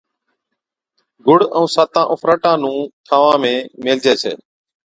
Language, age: Od, 50-59